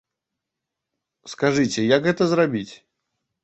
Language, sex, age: Belarusian, male, 19-29